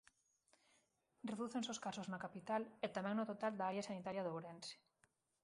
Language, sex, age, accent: Galician, female, 30-39, Normativo (estándar)